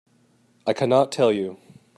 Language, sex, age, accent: English, male, 30-39, United States English